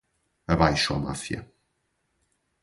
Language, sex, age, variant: Portuguese, male, 19-29, Portuguese (Portugal)